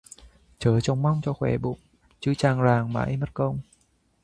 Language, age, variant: Vietnamese, 19-29, Hà Nội